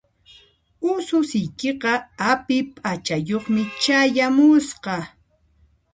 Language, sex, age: Puno Quechua, female, 30-39